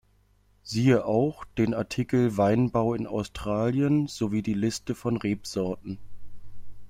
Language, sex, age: German, male, 19-29